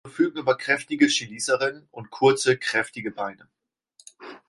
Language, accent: German, Deutschland Deutsch